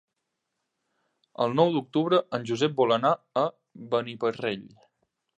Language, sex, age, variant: Catalan, male, 19-29, Nord-Occidental